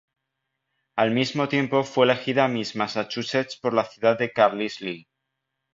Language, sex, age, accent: Spanish, male, 19-29, España: Centro-Sur peninsular (Madrid, Toledo, Castilla-La Mancha)